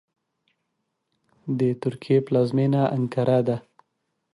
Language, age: Pashto, 30-39